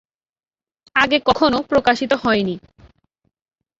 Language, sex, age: Bengali, female, 19-29